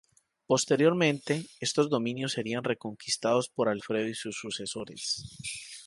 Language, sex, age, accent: Spanish, male, 30-39, Caribe: Cuba, Venezuela, Puerto Rico, República Dominicana, Panamá, Colombia caribeña, México caribeño, Costa del golfo de México